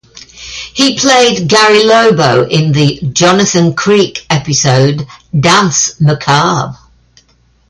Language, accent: English, England English